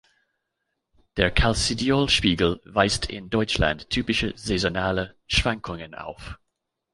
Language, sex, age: German, male, 40-49